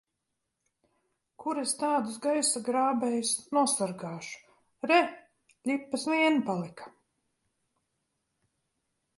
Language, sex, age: Latvian, female, 50-59